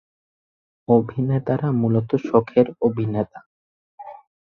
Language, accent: Bengali, প্রমিত বাংলা